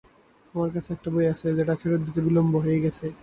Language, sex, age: Bengali, male, 19-29